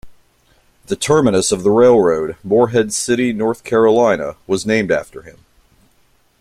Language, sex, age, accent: English, male, 30-39, United States English